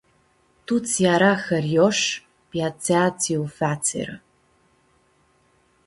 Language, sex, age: Aromanian, female, 30-39